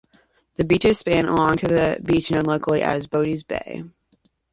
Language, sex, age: English, female, 19-29